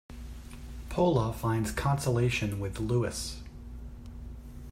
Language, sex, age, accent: English, male, 40-49, United States English